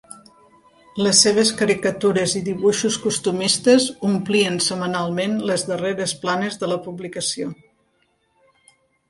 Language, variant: Catalan, Central